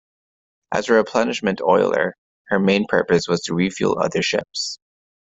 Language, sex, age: English, male, 19-29